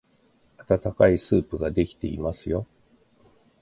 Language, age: Japanese, 50-59